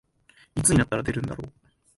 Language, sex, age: Japanese, male, 19-29